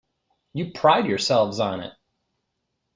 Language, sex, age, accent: English, male, 30-39, United States English